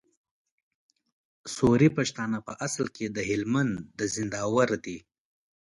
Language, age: Pashto, 19-29